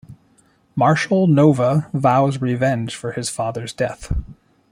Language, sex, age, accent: English, male, 50-59, United States English